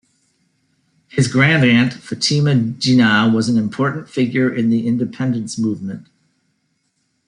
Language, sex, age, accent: English, male, 50-59, United States English